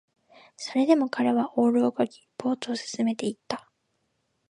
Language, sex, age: Japanese, female, 19-29